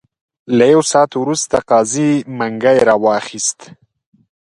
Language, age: Pashto, 19-29